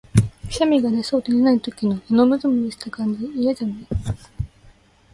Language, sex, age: Japanese, female, 19-29